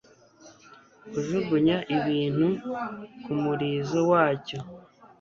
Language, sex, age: Kinyarwanda, male, 30-39